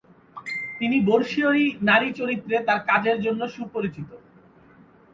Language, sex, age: Bengali, male, 30-39